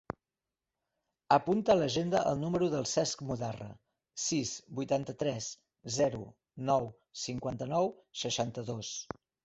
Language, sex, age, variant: Catalan, male, 40-49, Central